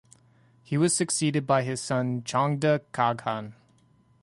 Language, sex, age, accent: English, male, 30-39, United States English